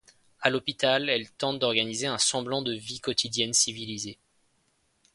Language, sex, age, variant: French, male, 19-29, Français de métropole